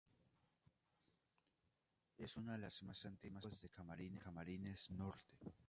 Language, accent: Spanish, Andino-Pacífico: Colombia, Perú, Ecuador, oeste de Bolivia y Venezuela andina